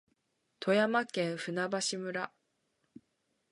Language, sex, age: Japanese, female, under 19